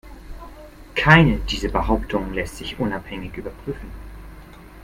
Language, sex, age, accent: German, male, 19-29, Deutschland Deutsch